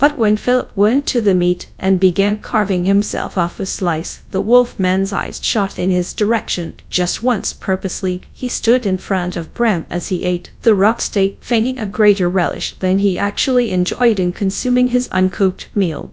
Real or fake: fake